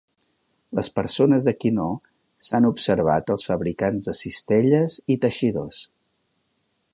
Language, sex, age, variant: Catalan, male, 50-59, Central